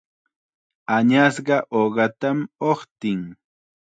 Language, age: Chiquián Ancash Quechua, 19-29